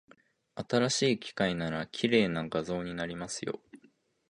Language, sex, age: Japanese, male, 19-29